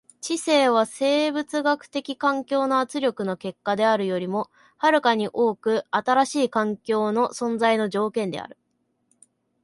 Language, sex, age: Japanese, male, 19-29